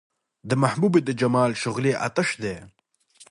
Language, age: Pashto, 19-29